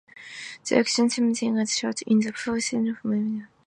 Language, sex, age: English, female, 19-29